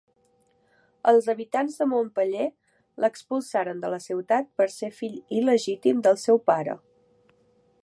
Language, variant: Catalan, Central